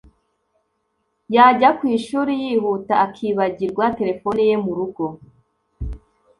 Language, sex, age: Kinyarwanda, female, 19-29